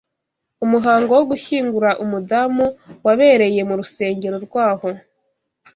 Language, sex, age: Kinyarwanda, female, 19-29